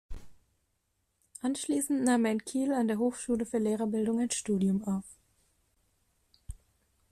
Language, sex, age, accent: German, female, 19-29, Deutschland Deutsch